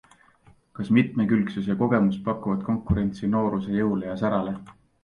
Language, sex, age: Estonian, male, 19-29